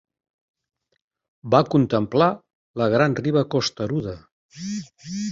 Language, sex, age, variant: Catalan, male, 60-69, Central